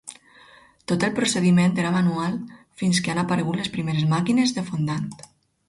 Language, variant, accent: Catalan, Alacantí, valencià